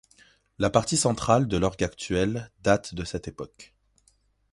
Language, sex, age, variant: French, male, 19-29, Français de métropole